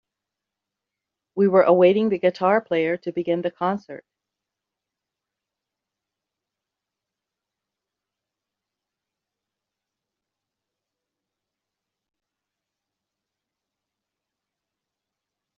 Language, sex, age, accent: English, female, 60-69, United States English